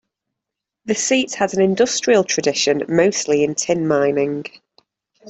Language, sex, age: English, female, 40-49